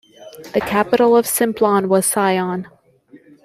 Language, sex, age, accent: English, female, 30-39, Canadian English